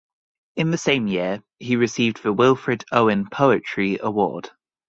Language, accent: English, England English